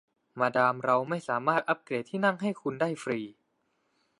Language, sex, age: Thai, male, 19-29